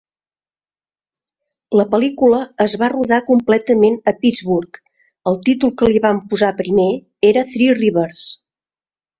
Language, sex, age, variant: Catalan, female, 40-49, Central